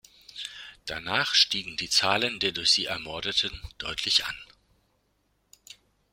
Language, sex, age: German, male, 60-69